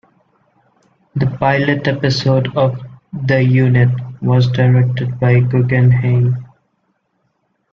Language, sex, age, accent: English, male, 19-29, India and South Asia (India, Pakistan, Sri Lanka)